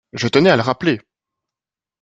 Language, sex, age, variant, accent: French, male, 19-29, Français d'Europe, Français de Suisse